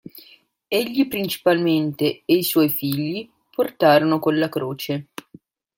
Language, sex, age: Italian, female, 19-29